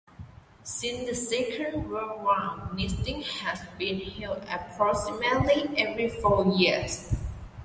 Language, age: English, 19-29